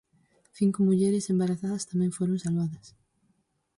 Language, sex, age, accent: Galician, female, 19-29, Oriental (común en zona oriental)